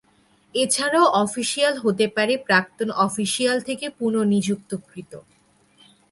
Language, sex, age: Bengali, female, 19-29